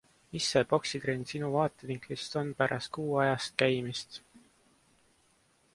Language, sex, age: Estonian, male, 19-29